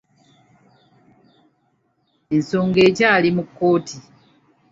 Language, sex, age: Ganda, female, 19-29